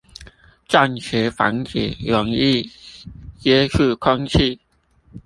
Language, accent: Chinese, 出生地：臺北市